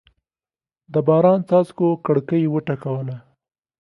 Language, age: Pashto, 19-29